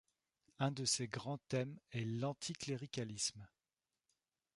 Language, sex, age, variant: French, male, 30-39, Français de métropole